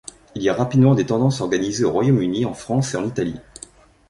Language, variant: French, Français de métropole